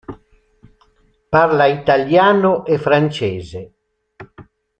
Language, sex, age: Italian, male, 60-69